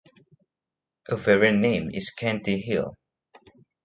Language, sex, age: English, male, 19-29